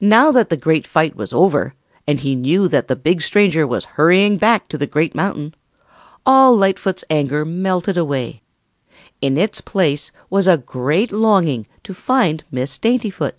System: none